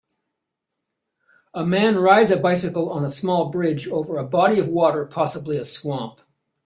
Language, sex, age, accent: English, male, 60-69, Canadian English